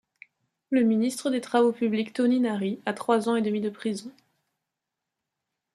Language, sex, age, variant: French, female, 30-39, Français de métropole